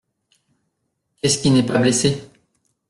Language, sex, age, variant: French, male, 30-39, Français de métropole